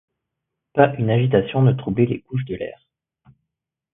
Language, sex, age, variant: French, male, 19-29, Français de métropole